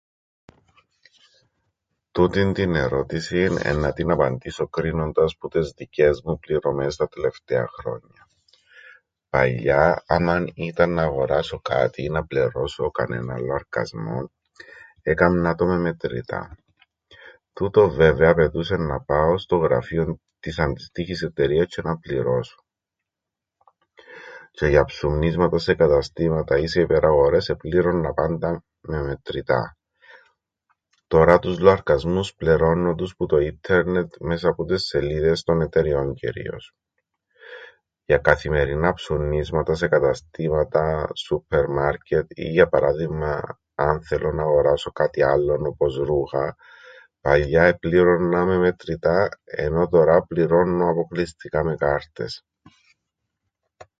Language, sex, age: Greek, male, 40-49